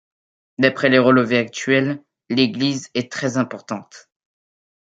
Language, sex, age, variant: French, male, under 19, Français de métropole